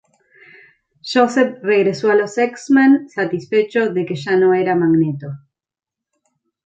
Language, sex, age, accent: Spanish, female, 40-49, Rioplatense: Argentina, Uruguay, este de Bolivia, Paraguay